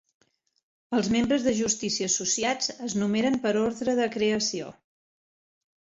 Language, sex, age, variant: Catalan, female, 50-59, Central